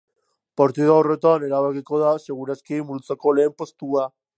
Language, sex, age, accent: Basque, male, 19-29, Mendebalekoa (Araba, Bizkaia, Gipuzkoako mendebaleko herri batzuk)